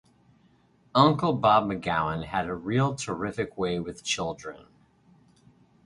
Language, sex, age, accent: English, male, 50-59, United States English